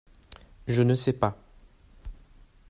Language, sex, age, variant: French, male, 19-29, Français de métropole